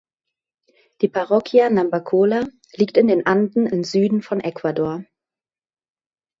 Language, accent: German, Hochdeutsch